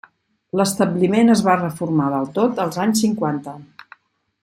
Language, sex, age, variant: Catalan, female, 50-59, Central